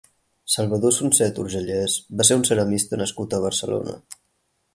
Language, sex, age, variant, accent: Catalan, male, 19-29, Central, Barceloní